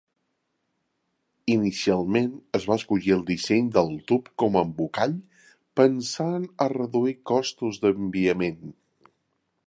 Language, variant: Catalan, Central